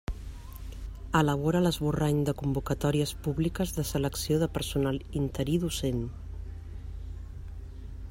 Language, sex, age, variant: Catalan, female, 50-59, Central